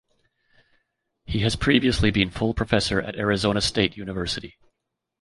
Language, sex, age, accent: English, male, 40-49, Canadian English